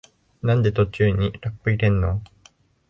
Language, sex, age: Japanese, male, 19-29